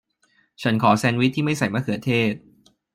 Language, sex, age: Thai, male, 19-29